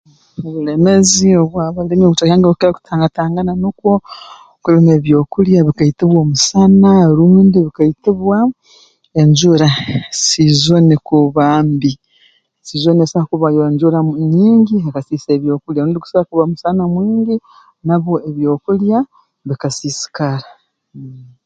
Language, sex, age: Tooro, female, 40-49